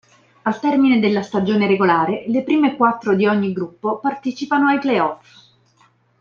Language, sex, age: Italian, female, 30-39